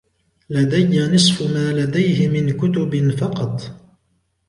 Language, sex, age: Arabic, male, 19-29